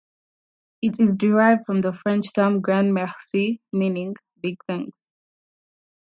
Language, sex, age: English, female, 19-29